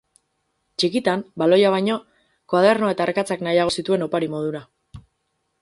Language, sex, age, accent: Basque, female, 19-29, Mendebalekoa (Araba, Bizkaia, Gipuzkoako mendebaleko herri batzuk)